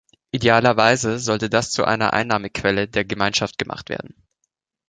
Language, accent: German, Deutschland Deutsch